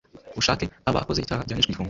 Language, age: Kinyarwanda, under 19